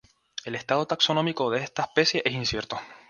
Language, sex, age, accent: Spanish, male, 19-29, España: Islas Canarias